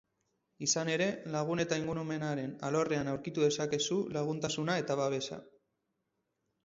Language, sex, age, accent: Basque, male, 30-39, Mendebalekoa (Araba, Bizkaia, Gipuzkoako mendebaleko herri batzuk)